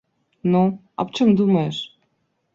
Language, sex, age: Belarusian, female, 30-39